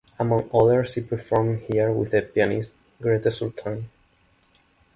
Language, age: English, 19-29